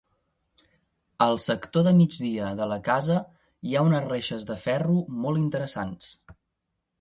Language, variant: Catalan, Central